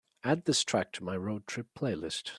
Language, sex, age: English, male, 19-29